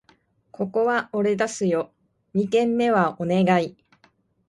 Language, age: Japanese, 40-49